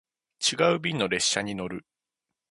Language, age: Japanese, 30-39